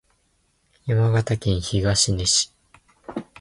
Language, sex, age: Japanese, male, 19-29